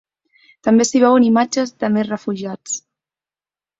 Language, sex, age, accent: Catalan, female, 19-29, Camp de Tarragona